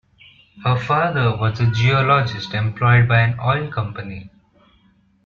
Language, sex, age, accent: English, male, 19-29, India and South Asia (India, Pakistan, Sri Lanka)